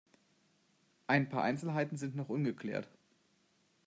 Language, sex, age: German, male, 19-29